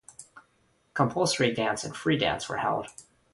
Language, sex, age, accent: English, male, under 19, United States English